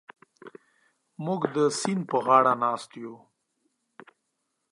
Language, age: Pashto, 30-39